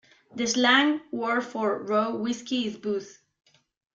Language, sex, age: English, female, 19-29